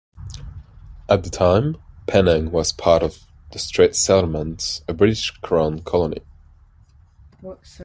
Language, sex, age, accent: English, male, 30-39, United States English